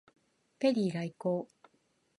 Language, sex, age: Japanese, female, 50-59